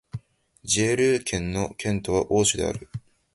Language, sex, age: Japanese, male, under 19